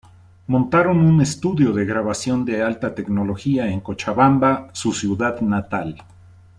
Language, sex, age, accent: Spanish, male, 50-59, México